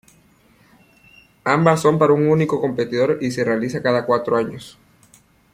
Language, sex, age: Spanish, male, 30-39